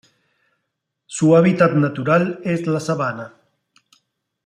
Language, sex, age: Spanish, male, 50-59